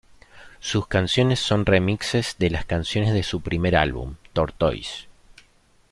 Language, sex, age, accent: Spanish, male, 30-39, Rioplatense: Argentina, Uruguay, este de Bolivia, Paraguay